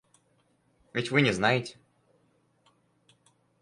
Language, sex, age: Russian, male, under 19